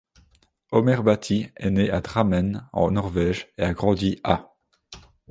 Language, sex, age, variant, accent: French, male, 30-39, Français d'Europe, Français de Belgique